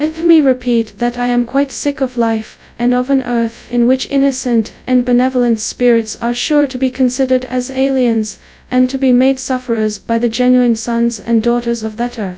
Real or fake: fake